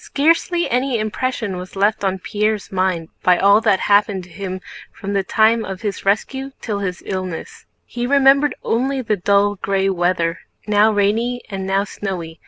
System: none